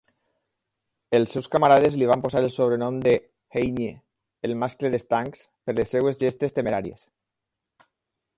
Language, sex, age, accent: Catalan, male, 50-59, valencià